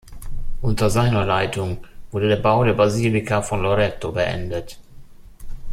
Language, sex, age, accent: German, male, 30-39, Deutschland Deutsch